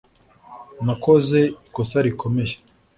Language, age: Kinyarwanda, 19-29